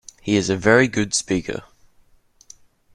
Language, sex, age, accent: English, male, under 19, Australian English